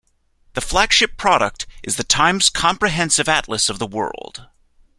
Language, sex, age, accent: English, male, 19-29, United States English